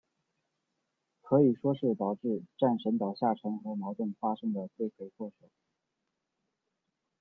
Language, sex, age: Chinese, male, 19-29